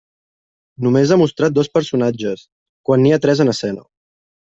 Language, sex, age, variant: Catalan, male, 19-29, Central